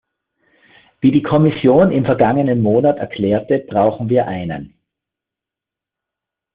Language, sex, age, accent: German, male, 50-59, Österreichisches Deutsch